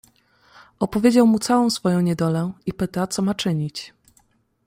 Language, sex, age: Polish, female, 19-29